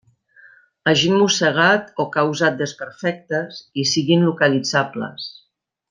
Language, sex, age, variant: Catalan, female, 50-59, Central